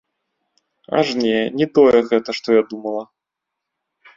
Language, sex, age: Belarusian, male, 30-39